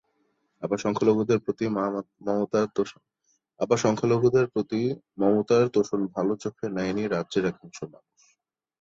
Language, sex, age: Bengali, male, 19-29